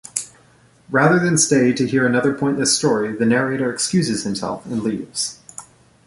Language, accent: English, United States English